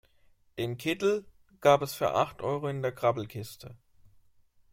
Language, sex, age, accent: German, male, 19-29, Deutschland Deutsch